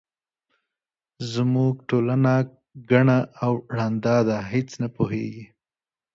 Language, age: Pashto, 19-29